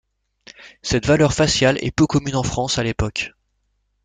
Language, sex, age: French, male, 40-49